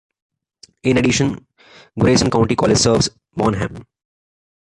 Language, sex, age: English, male, 30-39